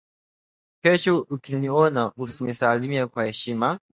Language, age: Swahili, 19-29